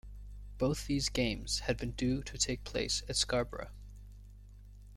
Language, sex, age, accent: English, male, 19-29, United States English